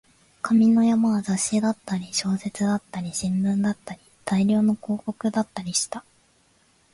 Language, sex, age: Japanese, female, 19-29